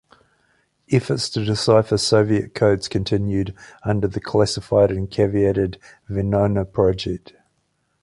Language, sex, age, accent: English, male, 40-49, New Zealand English